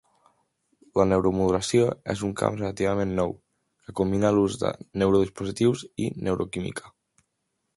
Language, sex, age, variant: Catalan, male, under 19, Central